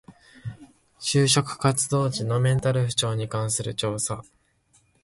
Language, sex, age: Japanese, male, 19-29